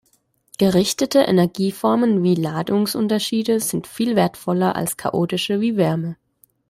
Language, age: German, 19-29